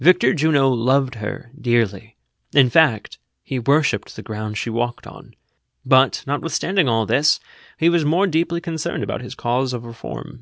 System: none